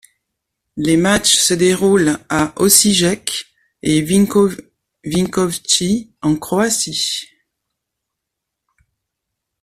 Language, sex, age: French, female, 60-69